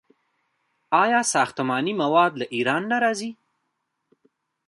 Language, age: Pashto, 19-29